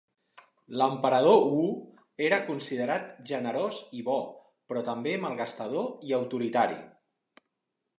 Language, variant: Catalan, Central